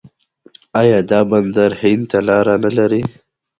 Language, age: Pashto, 19-29